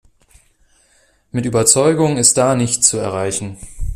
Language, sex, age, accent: German, male, 19-29, Deutschland Deutsch